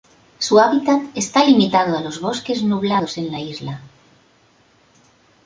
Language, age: Spanish, 50-59